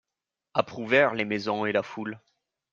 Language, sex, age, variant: French, male, 19-29, Français de métropole